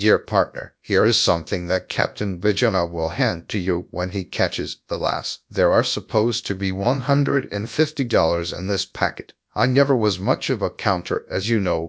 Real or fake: fake